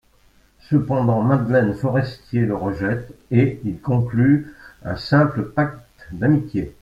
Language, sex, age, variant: French, male, 60-69, Français de métropole